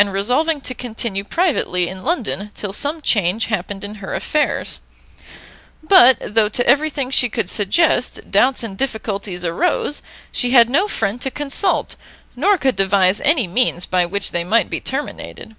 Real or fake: real